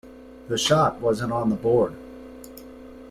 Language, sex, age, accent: English, male, 40-49, United States English